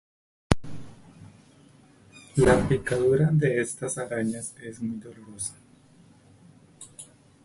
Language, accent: Spanish, Andino-Pacífico: Colombia, Perú, Ecuador, oeste de Bolivia y Venezuela andina